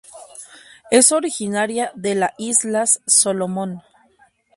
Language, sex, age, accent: Spanish, female, 30-39, México